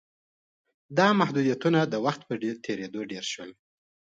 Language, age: Pashto, 30-39